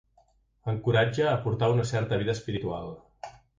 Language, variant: Catalan, Central